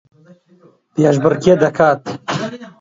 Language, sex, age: Central Kurdish, male, 19-29